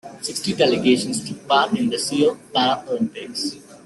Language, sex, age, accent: English, male, 19-29, United States English